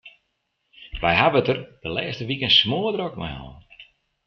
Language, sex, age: Western Frisian, male, 50-59